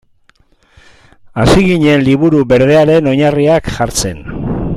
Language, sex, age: Basque, male, 60-69